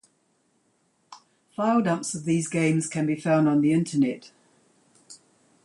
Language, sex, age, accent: English, female, 70-79, New Zealand English